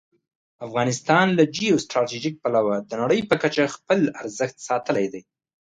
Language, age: Pashto, 19-29